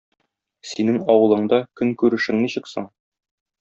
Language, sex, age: Tatar, male, 30-39